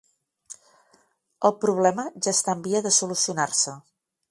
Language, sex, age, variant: Catalan, female, 50-59, Nord-Occidental